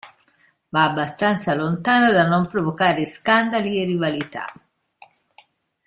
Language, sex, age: Italian, female, 60-69